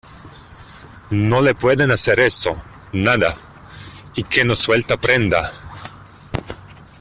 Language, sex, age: Spanish, male, 30-39